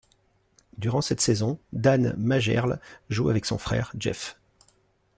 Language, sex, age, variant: French, male, 40-49, Français de métropole